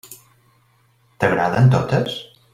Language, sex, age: Catalan, male, 50-59